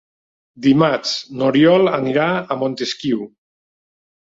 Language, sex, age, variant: Catalan, male, 40-49, Nord-Occidental